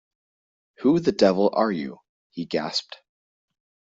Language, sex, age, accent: English, male, 30-39, United States English